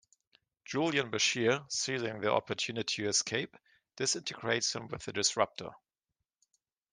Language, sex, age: English, male, 40-49